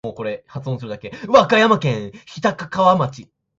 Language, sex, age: Japanese, male, 19-29